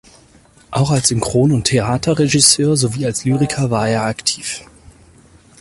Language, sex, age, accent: German, male, 30-39, Deutschland Deutsch